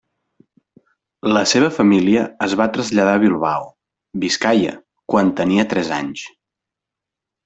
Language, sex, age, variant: Catalan, male, 19-29, Central